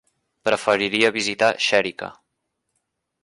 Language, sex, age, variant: Catalan, male, 19-29, Central